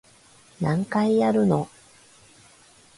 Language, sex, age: Japanese, female, 30-39